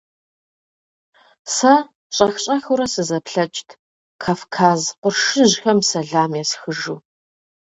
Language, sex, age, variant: Kabardian, female, 30-39, Адыгэбзэ (Къэбэрдей, Кирил, псоми зэдай)